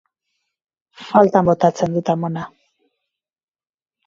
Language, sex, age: Basque, female, 40-49